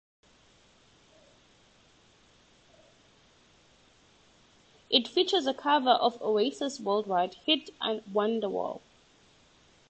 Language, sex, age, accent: English, female, 19-29, England English